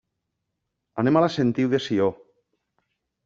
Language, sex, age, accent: Catalan, male, 40-49, valencià